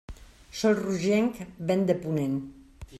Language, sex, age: Catalan, female, 40-49